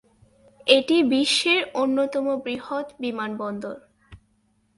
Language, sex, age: Bengali, female, under 19